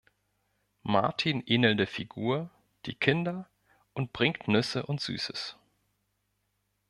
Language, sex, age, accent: German, male, 30-39, Deutschland Deutsch